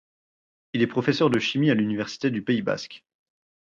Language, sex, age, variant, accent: French, male, 30-39, Français d'Europe, Français de Belgique